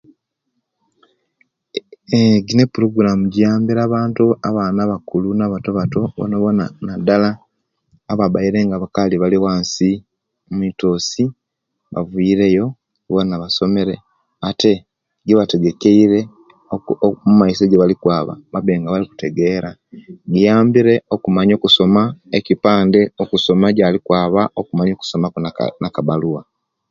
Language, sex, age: Kenyi, male, 40-49